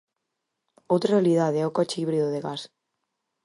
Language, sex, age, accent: Galician, female, 19-29, Central (gheada)